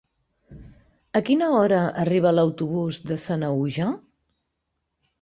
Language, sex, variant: Catalan, female, Central